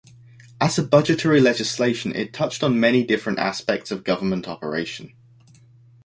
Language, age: English, 19-29